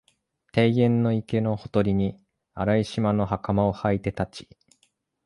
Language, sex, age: Japanese, male, 19-29